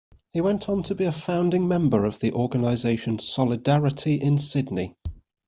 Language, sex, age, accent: English, male, 30-39, England English